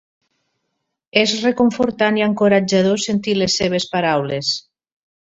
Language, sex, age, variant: Catalan, female, 40-49, Nord-Occidental